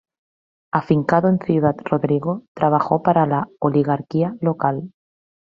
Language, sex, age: Spanish, female, 19-29